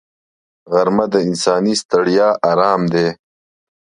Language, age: Pashto, 30-39